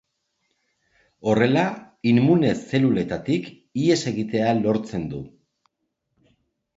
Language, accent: Basque, Erdialdekoa edo Nafarra (Gipuzkoa, Nafarroa)